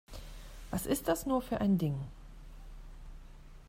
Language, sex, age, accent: German, female, 40-49, Deutschland Deutsch